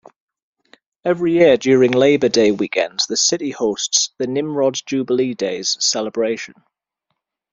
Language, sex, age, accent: English, male, 19-29, England English